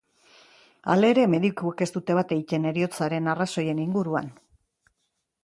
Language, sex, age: Basque, female, 60-69